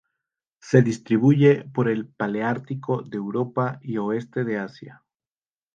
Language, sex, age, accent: Spanish, male, 19-29, México